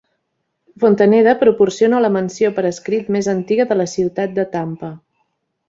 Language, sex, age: Catalan, female, 30-39